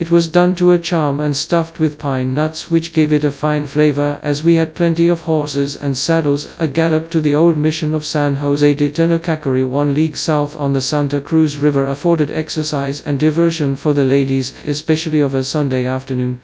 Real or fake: fake